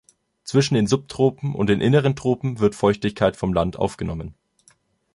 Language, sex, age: German, male, 19-29